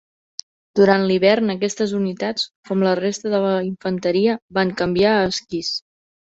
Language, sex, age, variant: Catalan, female, 30-39, Central